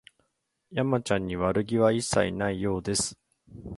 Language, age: Japanese, 40-49